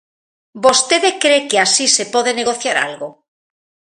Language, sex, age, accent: Galician, female, 40-49, Normativo (estándar)